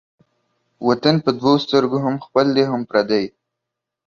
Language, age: Pashto, 19-29